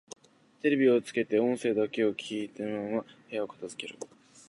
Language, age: Japanese, under 19